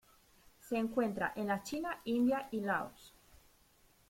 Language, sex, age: Spanish, female, 30-39